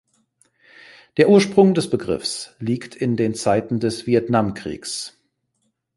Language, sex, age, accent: German, male, 40-49, Deutschland Deutsch